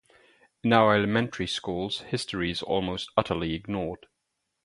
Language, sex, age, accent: English, male, 30-39, New Zealand English